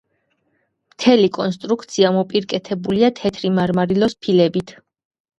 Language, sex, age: Georgian, male, 30-39